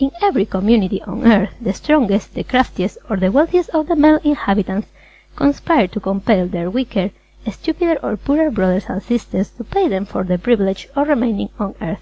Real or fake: real